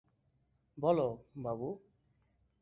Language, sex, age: Bengali, male, 19-29